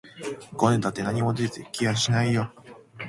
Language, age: Japanese, 19-29